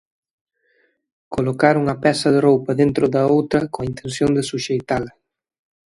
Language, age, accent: Galician, 19-29, Atlántico (seseo e gheada)